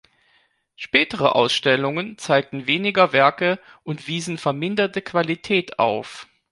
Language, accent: German, Deutschland Deutsch